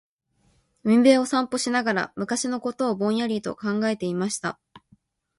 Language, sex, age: Japanese, female, 19-29